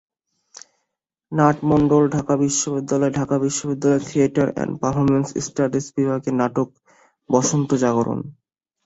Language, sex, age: Bengali, male, 19-29